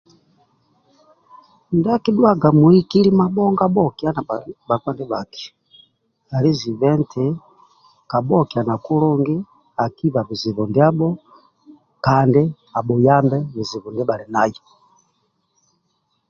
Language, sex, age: Amba (Uganda), male, 60-69